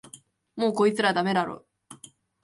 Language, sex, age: Japanese, male, under 19